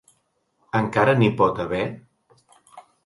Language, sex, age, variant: Catalan, male, 50-59, Central